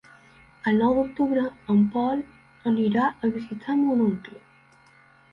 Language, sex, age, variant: Catalan, female, under 19, Central